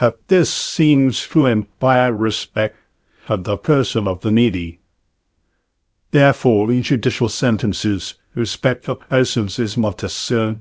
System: TTS, VITS